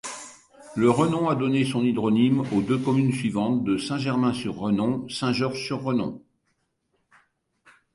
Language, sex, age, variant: French, male, 70-79, Français de métropole